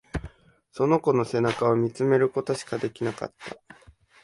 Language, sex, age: Japanese, male, 19-29